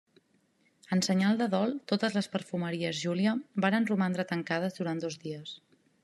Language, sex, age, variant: Catalan, female, 30-39, Central